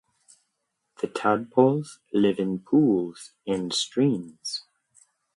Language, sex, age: English, male, 30-39